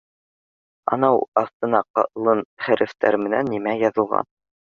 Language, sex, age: Bashkir, male, under 19